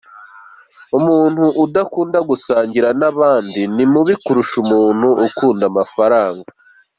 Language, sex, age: Kinyarwanda, male, 19-29